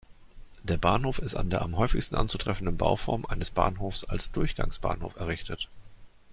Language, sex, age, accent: German, male, 50-59, Deutschland Deutsch